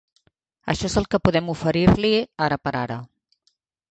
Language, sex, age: Catalan, female, 50-59